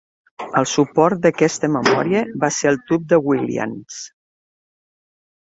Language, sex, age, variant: Catalan, female, 50-59, Septentrional